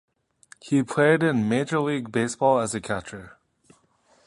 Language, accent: English, United States English